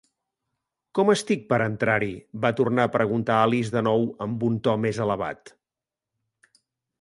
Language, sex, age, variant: Catalan, male, 50-59, Central